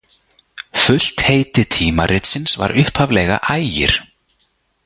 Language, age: Icelandic, 30-39